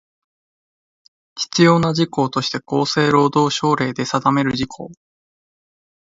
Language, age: Japanese, 19-29